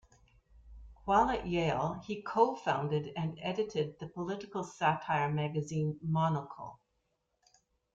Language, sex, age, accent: English, female, 50-59, Canadian English